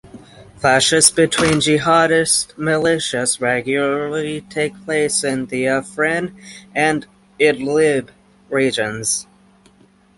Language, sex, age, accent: English, male, 19-29, United States English; England English